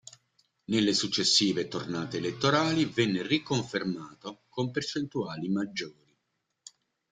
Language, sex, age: Italian, male, 50-59